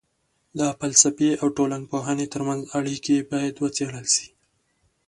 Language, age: Pashto, 19-29